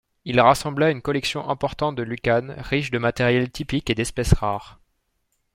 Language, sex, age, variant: French, male, 19-29, Français de métropole